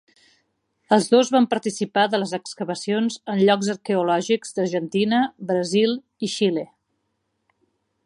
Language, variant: Catalan, Central